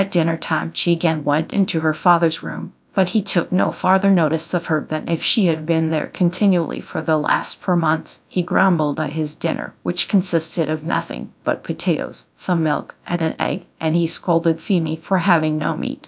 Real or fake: fake